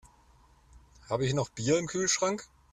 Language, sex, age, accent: German, male, 40-49, Deutschland Deutsch